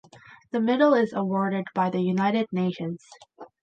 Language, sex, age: English, female, 19-29